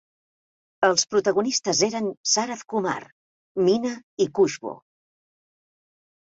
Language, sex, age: Catalan, female, 50-59